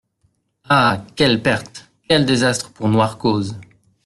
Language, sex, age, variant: French, male, 30-39, Français de métropole